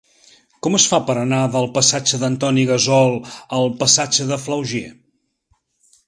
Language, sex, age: Catalan, male, 40-49